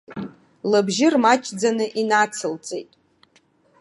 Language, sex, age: Abkhazian, female, 30-39